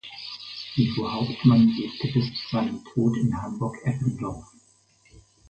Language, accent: German, Deutschland Deutsch